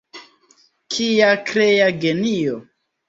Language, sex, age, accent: Esperanto, male, 30-39, Internacia